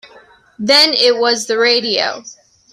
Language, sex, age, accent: English, female, 30-39, United States English